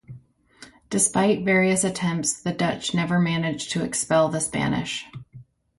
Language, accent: English, United States English